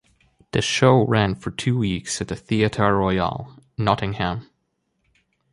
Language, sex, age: English, male, 19-29